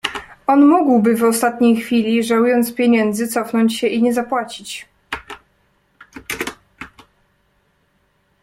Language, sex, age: Polish, female, 19-29